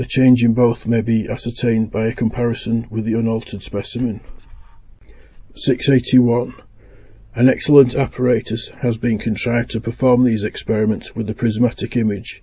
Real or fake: real